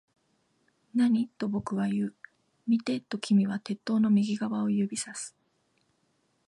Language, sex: Japanese, female